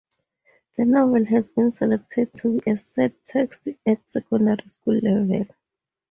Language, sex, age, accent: English, female, 19-29, Southern African (South Africa, Zimbabwe, Namibia)